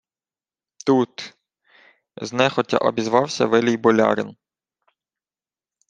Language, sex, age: Ukrainian, male, 19-29